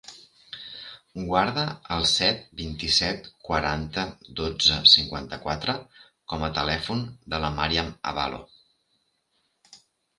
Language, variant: Catalan, Central